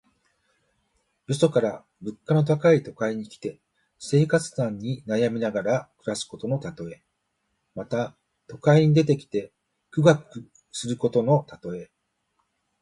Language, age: Japanese, 60-69